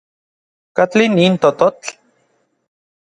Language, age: Orizaba Nahuatl, 30-39